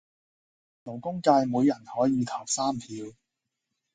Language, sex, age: Cantonese, male, under 19